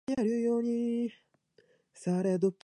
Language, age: Japanese, under 19